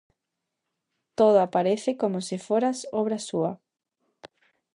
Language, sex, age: Galician, female, 19-29